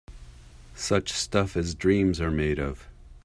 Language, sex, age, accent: English, male, 50-59, United States English